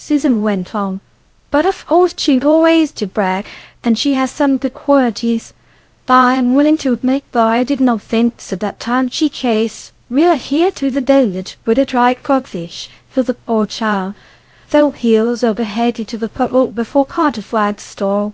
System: TTS, VITS